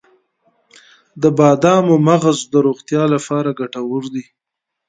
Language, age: Pashto, 30-39